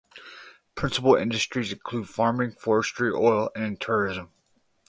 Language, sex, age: English, male, 30-39